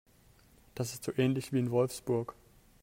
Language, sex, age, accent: German, male, 19-29, Deutschland Deutsch